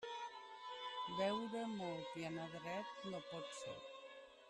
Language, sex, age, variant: Catalan, female, 50-59, Central